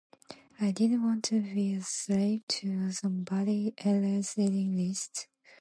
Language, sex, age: English, female, 19-29